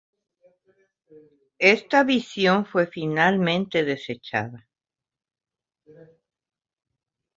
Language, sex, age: Spanish, female, 50-59